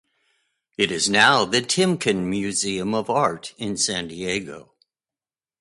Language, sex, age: English, male, 60-69